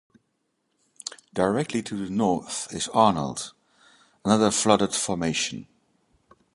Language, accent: English, England English